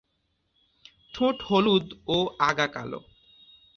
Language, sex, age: Bengali, male, 19-29